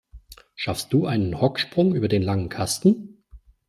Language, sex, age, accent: German, male, 40-49, Deutschland Deutsch